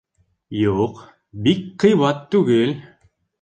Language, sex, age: Bashkir, male, 19-29